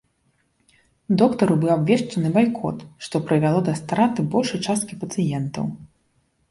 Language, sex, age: Belarusian, female, 30-39